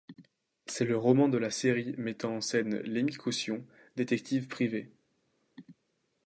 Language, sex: French, male